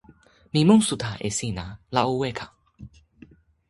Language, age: Toki Pona, under 19